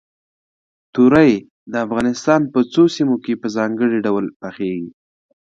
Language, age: Pashto, 19-29